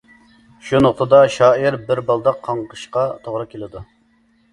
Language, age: Uyghur, 19-29